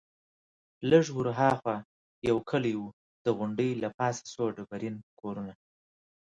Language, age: Pashto, 30-39